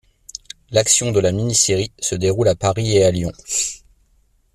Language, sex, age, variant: French, male, 30-39, Français de métropole